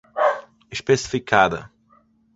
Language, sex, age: Portuguese, male, 19-29